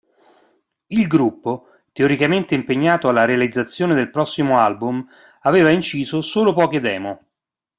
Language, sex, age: Italian, male, 50-59